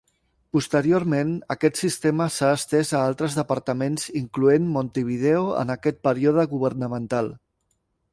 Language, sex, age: Catalan, male, 40-49